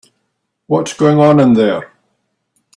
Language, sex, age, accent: English, male, 50-59, Scottish English